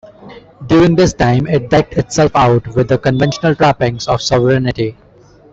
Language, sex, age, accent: English, male, 19-29, India and South Asia (India, Pakistan, Sri Lanka)